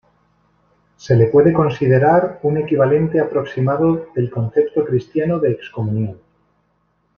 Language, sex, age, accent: Spanish, male, 30-39, España: Norte peninsular (Asturias, Castilla y León, Cantabria, País Vasco, Navarra, Aragón, La Rioja, Guadalajara, Cuenca)